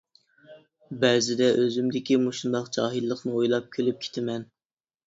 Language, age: Uyghur, 30-39